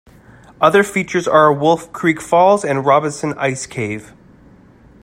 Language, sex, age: English, male, 19-29